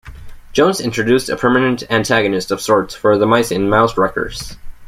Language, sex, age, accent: English, male, under 19, United States English